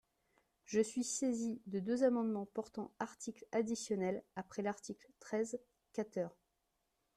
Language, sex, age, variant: French, female, 19-29, Français de métropole